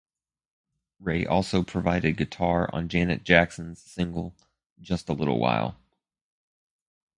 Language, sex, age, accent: English, male, 30-39, United States English